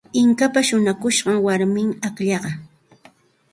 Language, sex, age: Santa Ana de Tusi Pasco Quechua, female, 40-49